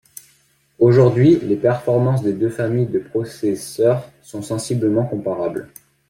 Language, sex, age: French, male, under 19